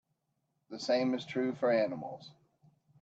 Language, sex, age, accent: English, male, 40-49, United States English